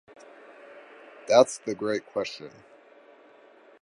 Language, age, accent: English, 19-29, United States English